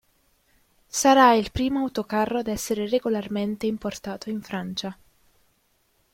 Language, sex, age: Italian, female, 19-29